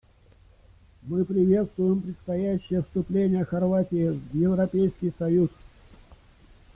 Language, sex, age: Russian, male, 40-49